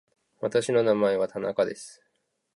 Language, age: Japanese, 30-39